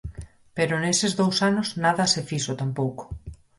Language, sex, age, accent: Galician, female, 30-39, Normativo (estándar)